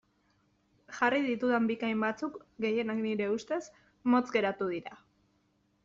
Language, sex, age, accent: Basque, female, 19-29, Mendebalekoa (Araba, Bizkaia, Gipuzkoako mendebaleko herri batzuk)